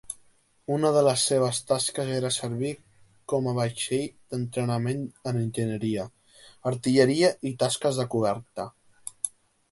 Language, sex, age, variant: Catalan, male, under 19, Central